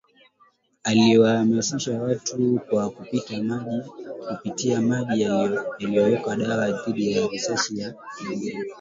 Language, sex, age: Swahili, male, 19-29